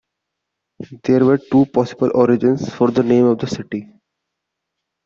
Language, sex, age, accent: English, male, 19-29, India and South Asia (India, Pakistan, Sri Lanka)